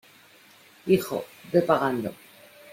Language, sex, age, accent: Spanish, female, 40-49, España: Norte peninsular (Asturias, Castilla y León, Cantabria, País Vasco, Navarra, Aragón, La Rioja, Guadalajara, Cuenca)